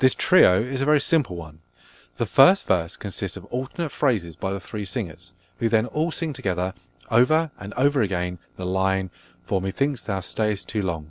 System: none